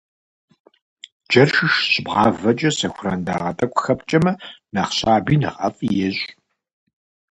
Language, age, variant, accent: Kabardian, 40-49, Адыгэбзэ (Къэбэрдей, Кирил, псоми зэдай), Джылэхъстэней (Gilahsteney)